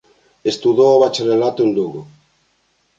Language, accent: Galician, Normativo (estándar)